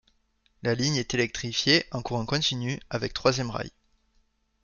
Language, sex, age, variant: French, male, 19-29, Français de métropole